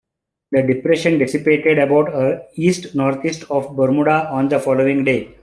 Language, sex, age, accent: English, male, 30-39, India and South Asia (India, Pakistan, Sri Lanka)